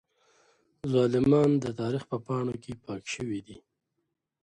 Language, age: Pashto, 30-39